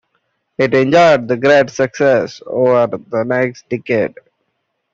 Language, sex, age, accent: English, male, 19-29, India and South Asia (India, Pakistan, Sri Lanka)